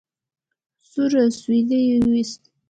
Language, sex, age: Pashto, female, 19-29